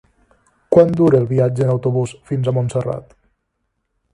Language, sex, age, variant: Catalan, male, 19-29, Nord-Occidental